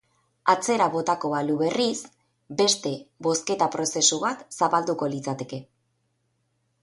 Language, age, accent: Basque, 30-39, Erdialdekoa edo Nafarra (Gipuzkoa, Nafarroa)